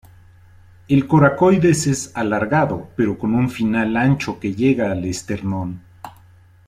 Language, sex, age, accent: Spanish, male, 50-59, México